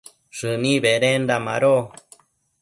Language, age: Matsés, 30-39